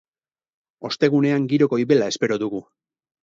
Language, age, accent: Basque, 40-49, Erdialdekoa edo Nafarra (Gipuzkoa, Nafarroa)